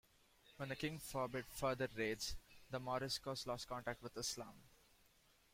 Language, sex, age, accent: English, male, 19-29, India and South Asia (India, Pakistan, Sri Lanka)